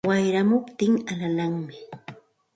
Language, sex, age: Santa Ana de Tusi Pasco Quechua, female, 40-49